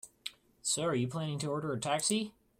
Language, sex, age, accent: English, male, 19-29, United States English